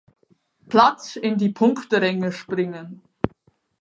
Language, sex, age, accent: German, female, 30-39, Schweizerdeutsch